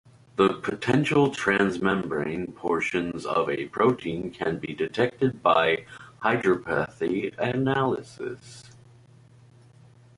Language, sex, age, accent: English, male, 30-39, United States English